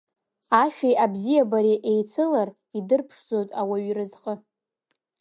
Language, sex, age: Abkhazian, female, under 19